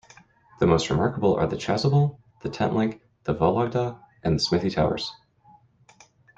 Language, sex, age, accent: English, male, 30-39, United States English